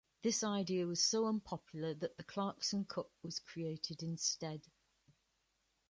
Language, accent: English, England English